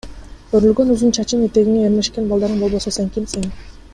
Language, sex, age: Kyrgyz, female, 19-29